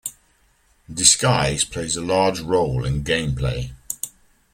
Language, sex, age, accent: English, male, 50-59, England English